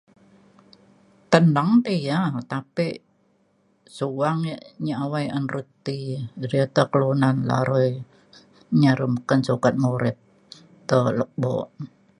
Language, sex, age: Mainstream Kenyah, female, 70-79